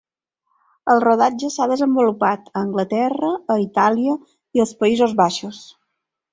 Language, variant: Catalan, Balear